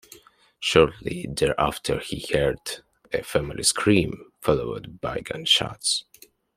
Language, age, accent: English, 19-29, England English